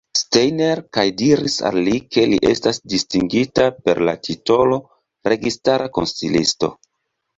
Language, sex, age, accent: Esperanto, male, 30-39, Internacia